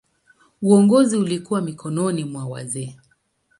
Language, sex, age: Swahili, female, 30-39